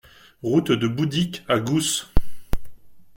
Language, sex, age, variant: French, male, 40-49, Français de métropole